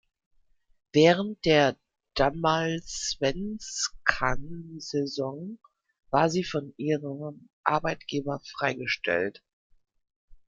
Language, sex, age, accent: German, female, 30-39, Deutschland Deutsch